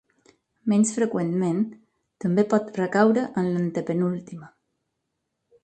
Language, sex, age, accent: Catalan, female, 40-49, mallorquí